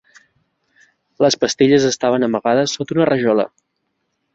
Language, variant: Catalan, Central